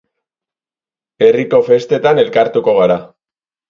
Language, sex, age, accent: Basque, male, 19-29, Mendebalekoa (Araba, Bizkaia, Gipuzkoako mendebaleko herri batzuk)